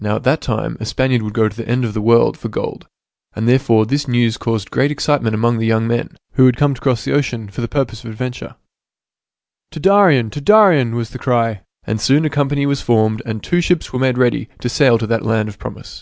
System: none